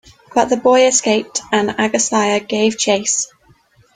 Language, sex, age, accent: English, female, 19-29, England English